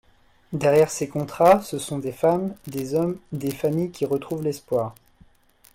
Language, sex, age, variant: French, male, 19-29, Français de métropole